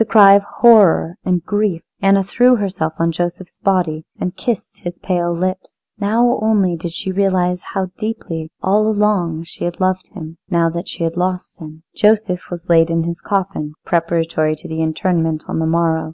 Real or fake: real